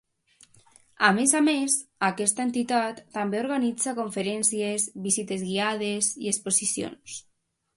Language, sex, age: Catalan, female, under 19